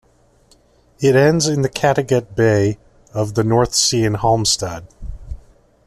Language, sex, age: English, male, 30-39